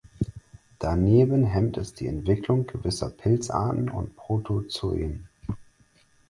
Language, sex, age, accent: German, male, 19-29, Deutschland Deutsch